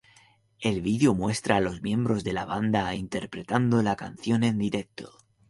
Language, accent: Spanish, España: Centro-Sur peninsular (Madrid, Toledo, Castilla-La Mancha)